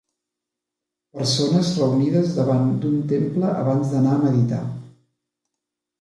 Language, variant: Catalan, Central